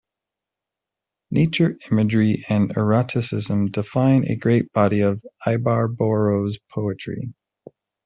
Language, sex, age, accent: English, male, 30-39, United States English